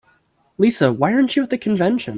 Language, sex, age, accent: English, female, under 19, United States English